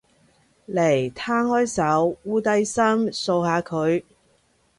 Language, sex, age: Cantonese, female, 30-39